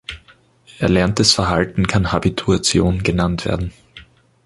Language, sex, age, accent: German, male, 19-29, Österreichisches Deutsch